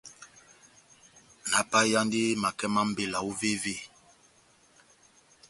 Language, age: Batanga, 40-49